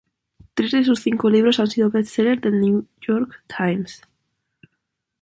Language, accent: Spanish, España: Norte peninsular (Asturias, Castilla y León, Cantabria, País Vasco, Navarra, Aragón, La Rioja, Guadalajara, Cuenca)